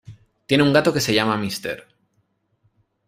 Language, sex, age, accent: Spanish, male, 19-29, España: Islas Canarias